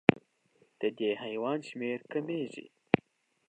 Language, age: Pashto, under 19